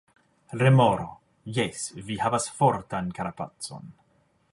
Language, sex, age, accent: Esperanto, male, 19-29, Internacia